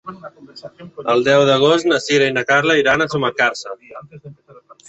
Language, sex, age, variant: Catalan, male, 30-39, Central